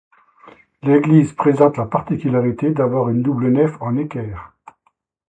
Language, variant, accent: French, Français d'Europe, Français de l'est de la France